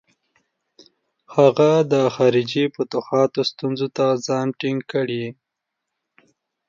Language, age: Pashto, 19-29